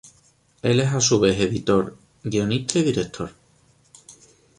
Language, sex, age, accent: Spanish, male, 30-39, España: Sur peninsular (Andalucia, Extremadura, Murcia)